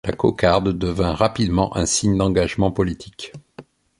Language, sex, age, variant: French, male, 50-59, Français de métropole